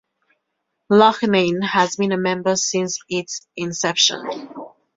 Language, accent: English, England English